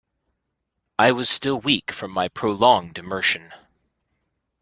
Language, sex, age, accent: English, male, 40-49, United States English